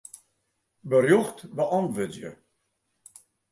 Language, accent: Western Frisian, Klaaifrysk